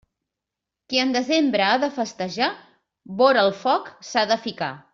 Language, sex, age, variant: Catalan, female, 50-59, Central